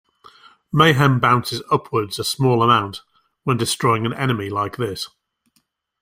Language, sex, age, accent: English, male, 50-59, England English